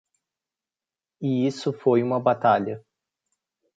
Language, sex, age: Portuguese, male, 19-29